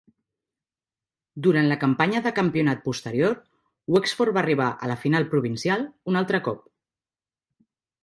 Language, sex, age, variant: Catalan, female, 40-49, Central